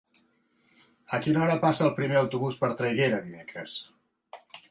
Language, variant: Catalan, Central